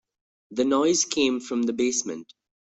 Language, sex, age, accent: English, male, under 19, India and South Asia (India, Pakistan, Sri Lanka)